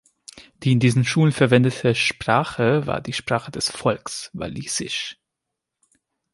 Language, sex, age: German, male, 19-29